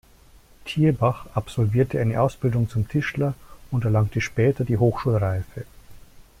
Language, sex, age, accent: German, male, 50-59, Deutschland Deutsch